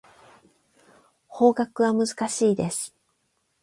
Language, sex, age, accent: Japanese, female, 50-59, 関西; 関東